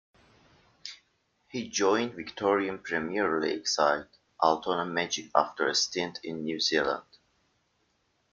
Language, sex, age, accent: English, male, 19-29, United States English